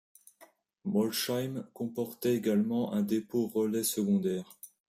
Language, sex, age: French, male, 19-29